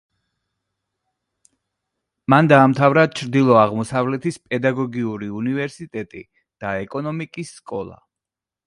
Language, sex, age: Georgian, male, 40-49